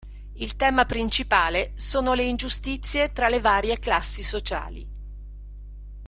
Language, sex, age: Italian, female, 50-59